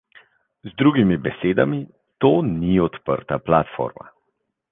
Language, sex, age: Slovenian, male, 40-49